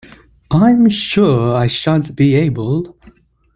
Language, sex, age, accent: English, male, 19-29, United States English